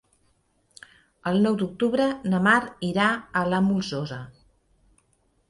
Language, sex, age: Catalan, female, 50-59